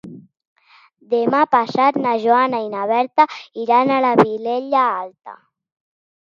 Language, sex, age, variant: Catalan, male, 40-49, Central